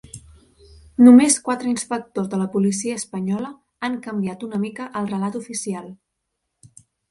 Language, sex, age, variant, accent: Catalan, female, 30-39, Central, central